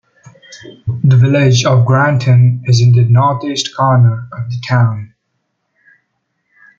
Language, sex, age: English, male, under 19